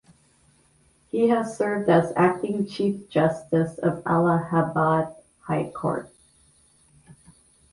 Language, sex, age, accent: English, female, 40-49, United States English